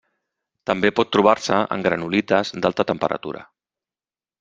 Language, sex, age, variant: Catalan, male, 40-49, Central